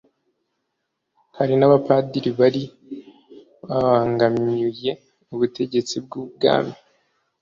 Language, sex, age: Kinyarwanda, male, 19-29